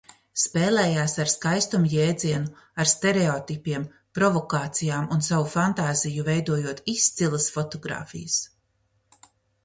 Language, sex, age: Latvian, female, 40-49